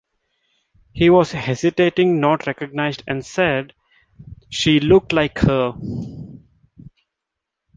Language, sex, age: English, male, 19-29